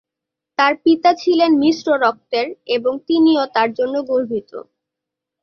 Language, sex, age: Bengali, female, 19-29